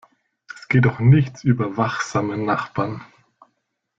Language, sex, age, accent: German, male, 19-29, Deutschland Deutsch